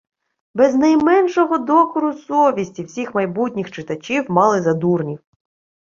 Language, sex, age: Ukrainian, female, 19-29